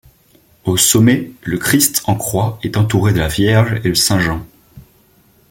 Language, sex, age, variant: French, male, 19-29, Français de métropole